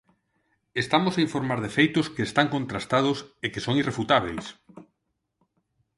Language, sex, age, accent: Galician, male, 40-49, Normativo (estándar); Neofalante